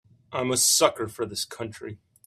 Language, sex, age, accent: English, male, 30-39, United States English